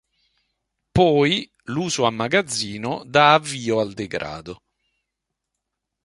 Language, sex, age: Italian, male, 40-49